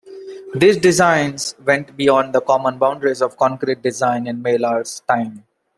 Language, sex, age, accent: English, male, 19-29, India and South Asia (India, Pakistan, Sri Lanka)